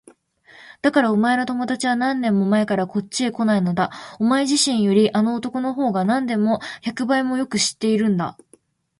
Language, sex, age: Japanese, female, 19-29